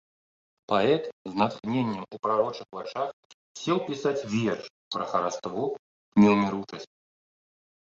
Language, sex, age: Belarusian, male, 30-39